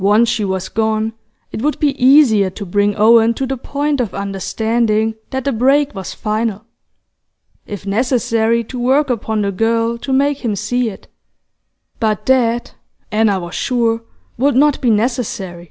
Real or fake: real